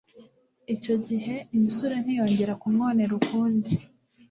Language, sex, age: Kinyarwanda, female, 19-29